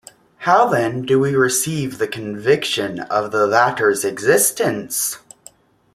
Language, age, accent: English, 19-29, United States English